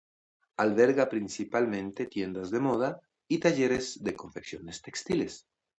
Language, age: Spanish, 60-69